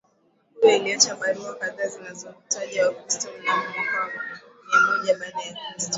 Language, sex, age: Swahili, female, 19-29